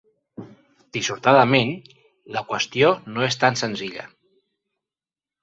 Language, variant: Catalan, Central